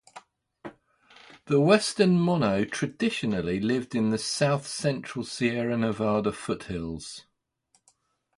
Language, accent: English, England English